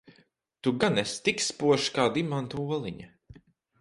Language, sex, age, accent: Latvian, male, 30-39, Rigas